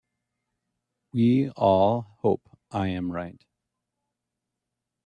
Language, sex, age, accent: English, male, 30-39, United States English